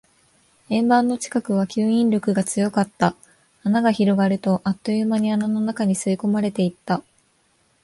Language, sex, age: Japanese, female, 19-29